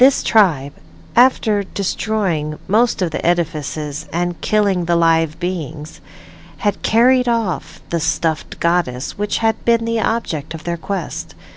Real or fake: real